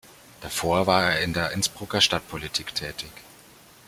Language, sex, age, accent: German, male, 19-29, Deutschland Deutsch